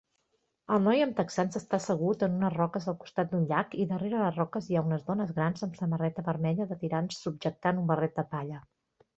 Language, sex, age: Catalan, female, 40-49